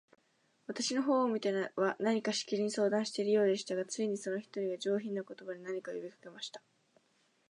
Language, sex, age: Japanese, female, 19-29